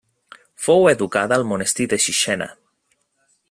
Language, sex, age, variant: Catalan, male, 30-39, Nord-Occidental